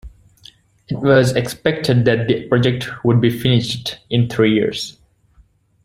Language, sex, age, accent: English, male, 19-29, United States English